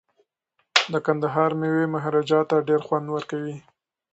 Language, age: Pashto, 30-39